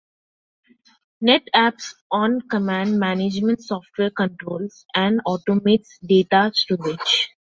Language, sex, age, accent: English, female, 19-29, India and South Asia (India, Pakistan, Sri Lanka)